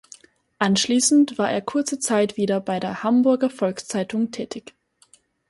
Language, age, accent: German, 19-29, Österreichisches Deutsch